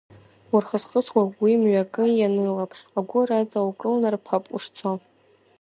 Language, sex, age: Abkhazian, female, under 19